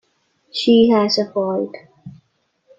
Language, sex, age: English, female, 19-29